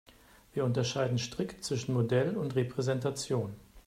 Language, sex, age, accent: German, male, 50-59, Deutschland Deutsch